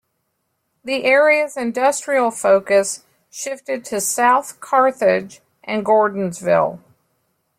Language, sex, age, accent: English, female, 50-59, United States English